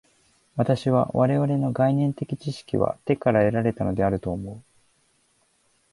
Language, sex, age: Japanese, male, 19-29